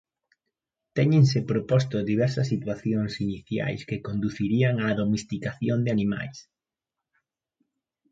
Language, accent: Galician, Central (gheada)